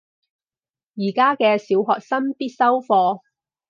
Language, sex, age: Cantonese, female, 30-39